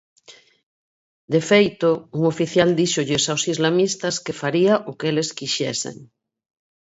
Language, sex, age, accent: Galician, female, 50-59, Normativo (estándar)